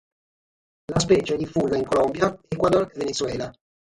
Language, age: Italian, 40-49